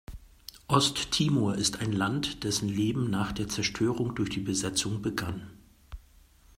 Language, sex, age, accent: German, male, 40-49, Deutschland Deutsch